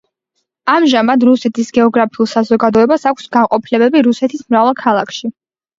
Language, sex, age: Georgian, female, under 19